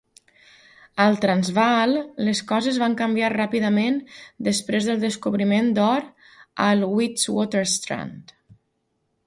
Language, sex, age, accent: Catalan, female, 40-49, valencià